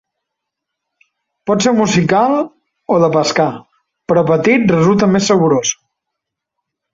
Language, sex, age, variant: Catalan, male, 30-39, Central